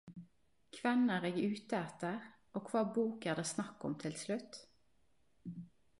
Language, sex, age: Norwegian Nynorsk, female, 30-39